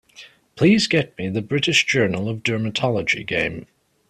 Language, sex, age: English, male, 19-29